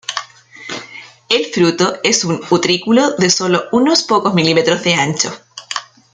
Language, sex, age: Spanish, female, 50-59